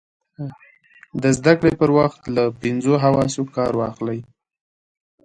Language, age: Pashto, 19-29